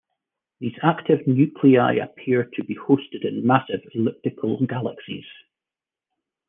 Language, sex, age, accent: English, male, 40-49, Scottish English